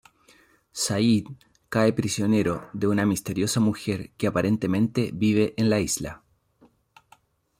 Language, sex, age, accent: Spanish, male, 40-49, Chileno: Chile, Cuyo